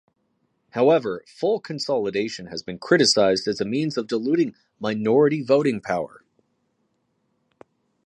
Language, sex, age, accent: English, male, 40-49, United States English